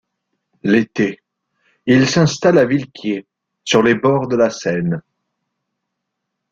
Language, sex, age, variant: French, male, 19-29, Français de métropole